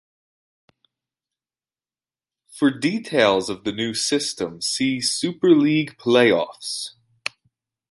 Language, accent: English, United States English